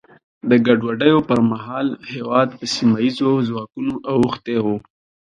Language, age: Pashto, 19-29